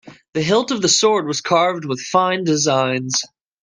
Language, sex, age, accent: English, male, 19-29, United States English